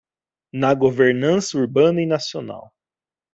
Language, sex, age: Portuguese, male, 30-39